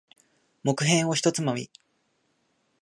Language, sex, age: Japanese, male, 19-29